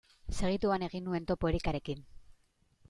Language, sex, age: Basque, female, 40-49